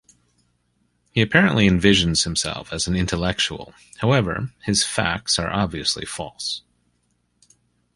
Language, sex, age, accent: English, male, 40-49, United States English